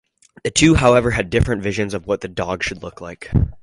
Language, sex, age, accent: English, male, under 19, United States English